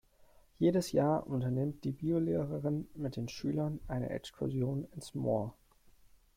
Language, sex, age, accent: German, male, 19-29, Deutschland Deutsch